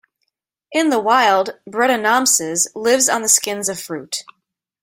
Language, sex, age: English, female, 30-39